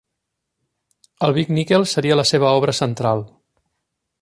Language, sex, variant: Catalan, male, Central